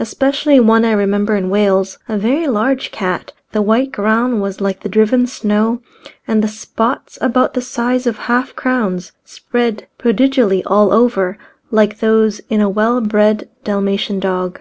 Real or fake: real